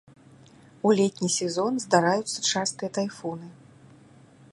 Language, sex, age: Belarusian, female, 60-69